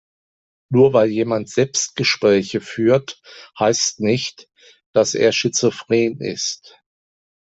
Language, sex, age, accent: German, male, 60-69, Deutschland Deutsch